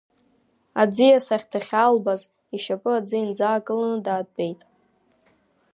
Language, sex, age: Abkhazian, female, under 19